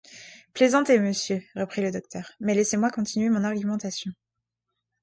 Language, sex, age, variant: French, female, 30-39, Français de métropole